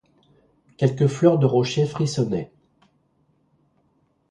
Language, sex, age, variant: French, male, 50-59, Français de métropole